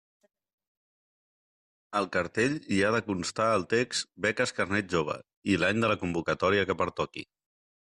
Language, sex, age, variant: Catalan, male, 30-39, Central